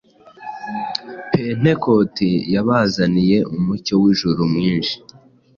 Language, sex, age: Kinyarwanda, male, 19-29